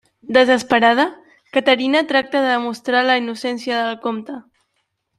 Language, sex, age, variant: Catalan, female, under 19, Central